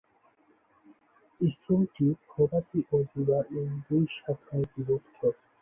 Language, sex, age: Bengali, male, 19-29